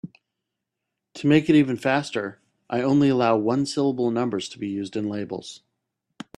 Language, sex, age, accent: English, male, 40-49, United States English